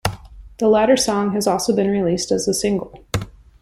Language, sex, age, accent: English, female, 30-39, United States English